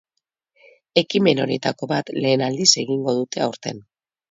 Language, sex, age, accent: Basque, female, 30-39, Mendebalekoa (Araba, Bizkaia, Gipuzkoako mendebaleko herri batzuk)